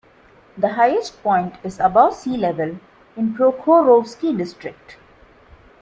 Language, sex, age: English, female, 30-39